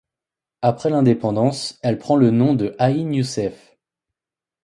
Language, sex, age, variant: French, male, 19-29, Français de métropole